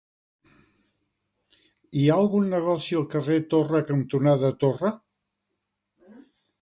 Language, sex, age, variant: Catalan, male, 70-79, Central